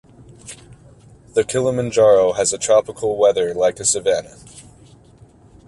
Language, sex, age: English, male, 19-29